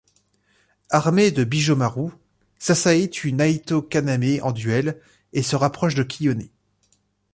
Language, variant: French, Français de métropole